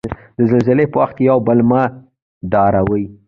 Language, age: Pashto, under 19